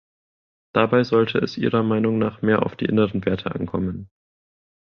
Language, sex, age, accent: German, male, 19-29, Deutschland Deutsch